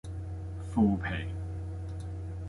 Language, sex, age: Cantonese, male, 30-39